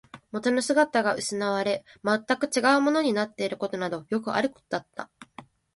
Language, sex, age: Japanese, female, 19-29